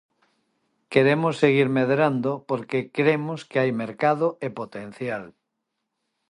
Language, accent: Galician, Normativo (estándar)